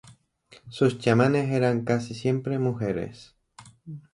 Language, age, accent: Spanish, 19-29, España: Islas Canarias